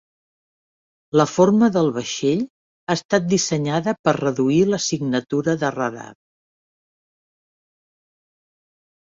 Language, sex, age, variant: Catalan, female, 60-69, Central